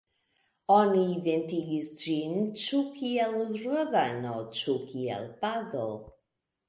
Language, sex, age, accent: Esperanto, female, 50-59, Internacia